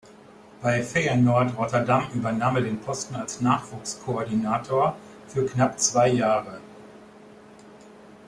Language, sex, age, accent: German, male, 50-59, Deutschland Deutsch